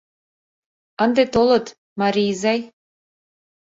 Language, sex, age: Mari, female, 30-39